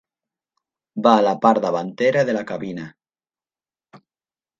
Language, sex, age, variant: Catalan, male, 40-49, Nord-Occidental